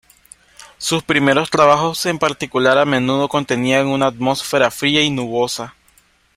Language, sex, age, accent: Spanish, male, 19-29, América central